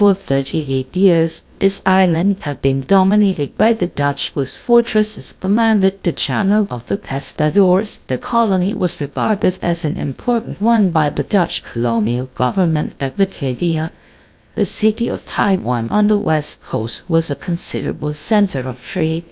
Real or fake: fake